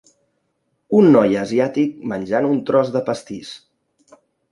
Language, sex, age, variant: Catalan, male, 30-39, Central